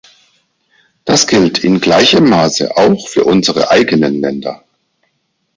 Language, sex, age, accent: German, male, 50-59, Deutschland Deutsch